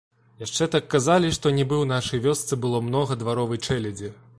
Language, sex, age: Belarusian, male, 19-29